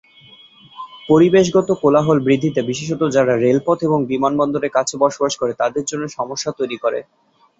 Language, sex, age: Bengali, male, 19-29